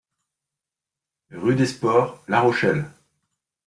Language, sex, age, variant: French, male, 30-39, Français de métropole